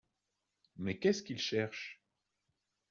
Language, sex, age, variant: French, male, 30-39, Français de métropole